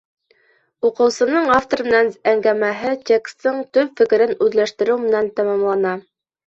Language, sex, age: Bashkir, female, 19-29